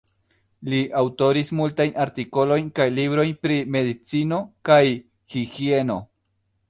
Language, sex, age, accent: Esperanto, male, 19-29, Internacia